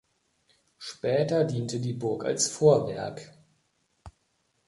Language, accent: German, Deutschland Deutsch